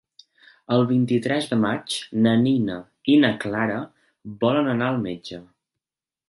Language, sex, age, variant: Catalan, male, 19-29, Central